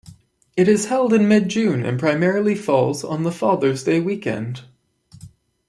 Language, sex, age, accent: English, male, 19-29, Canadian English